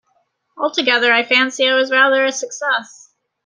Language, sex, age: English, female, 30-39